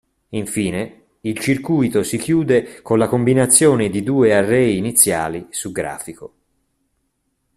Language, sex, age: Italian, male, 40-49